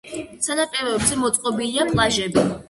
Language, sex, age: Georgian, female, 90+